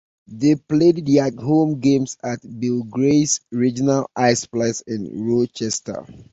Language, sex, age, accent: English, male, 30-39, United States English